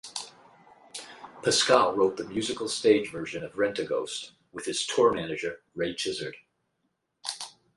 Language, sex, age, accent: English, male, 50-59, United States English